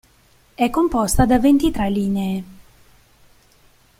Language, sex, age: Italian, female, 40-49